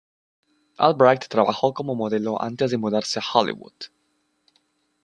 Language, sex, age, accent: Spanish, male, 19-29, Andino-Pacífico: Colombia, Perú, Ecuador, oeste de Bolivia y Venezuela andina